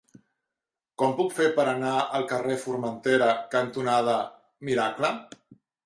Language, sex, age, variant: Catalan, male, 50-59, Central